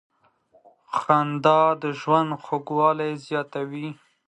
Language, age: Pashto, 30-39